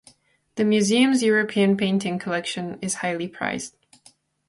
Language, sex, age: English, female, 19-29